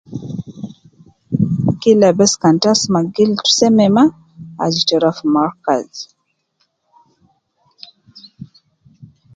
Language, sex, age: Nubi, female, 30-39